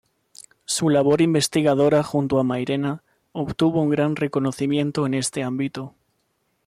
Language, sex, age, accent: Spanish, male, 19-29, España: Centro-Sur peninsular (Madrid, Toledo, Castilla-La Mancha)